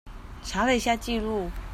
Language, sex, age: Chinese, female, 30-39